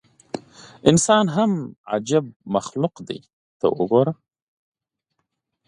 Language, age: Pashto, 30-39